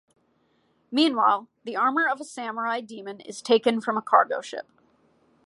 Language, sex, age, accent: English, female, 19-29, United States English